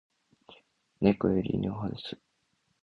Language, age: Japanese, under 19